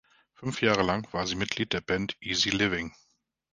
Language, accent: German, Deutschland Deutsch